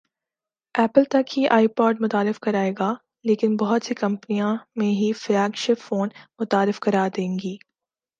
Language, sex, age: Urdu, female, 19-29